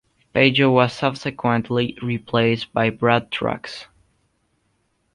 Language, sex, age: English, male, under 19